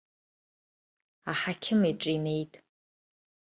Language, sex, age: Abkhazian, female, 40-49